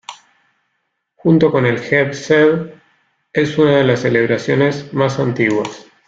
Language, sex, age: Spanish, male, 19-29